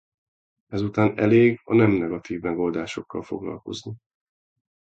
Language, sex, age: Hungarian, male, 40-49